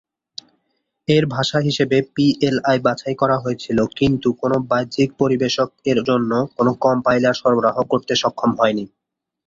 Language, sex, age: Bengali, male, 19-29